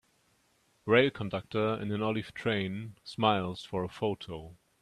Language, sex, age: English, male, 30-39